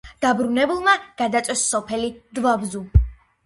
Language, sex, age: Georgian, female, 19-29